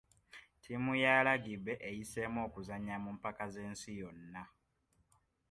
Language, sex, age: Ganda, male, 19-29